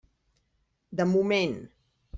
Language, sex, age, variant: Catalan, female, 50-59, Central